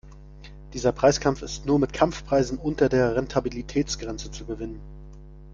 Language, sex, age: German, male, 30-39